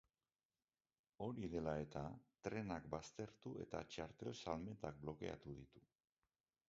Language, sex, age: Basque, male, 50-59